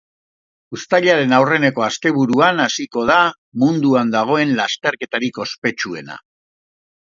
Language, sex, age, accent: Basque, male, 50-59, Erdialdekoa edo Nafarra (Gipuzkoa, Nafarroa)